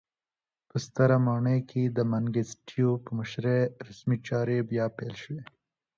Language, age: Pashto, 19-29